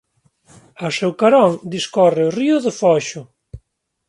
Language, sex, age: Galician, male, 40-49